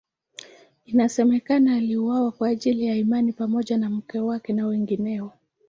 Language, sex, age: Swahili, female, 19-29